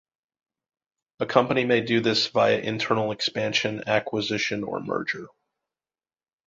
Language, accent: English, United States English